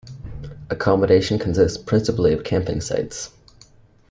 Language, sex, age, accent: English, male, under 19, Canadian English